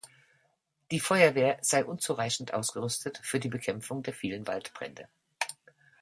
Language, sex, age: German, female, 60-69